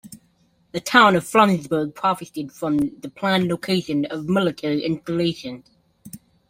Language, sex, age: English, male, 19-29